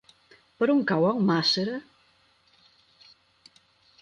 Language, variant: Catalan, Central